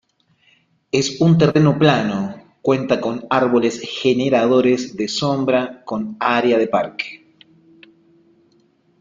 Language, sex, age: Spanish, male, 50-59